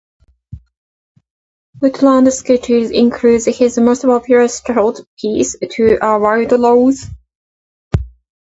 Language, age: English, 40-49